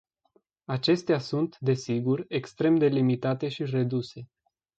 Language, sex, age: Romanian, male, 19-29